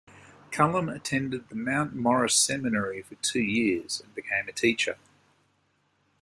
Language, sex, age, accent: English, male, 50-59, Australian English